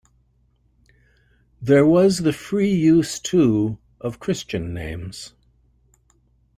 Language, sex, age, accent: English, male, 60-69, United States English